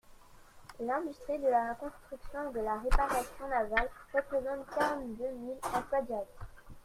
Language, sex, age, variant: French, male, 40-49, Français de métropole